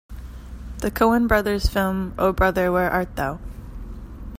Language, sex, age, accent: English, female, 30-39, United States English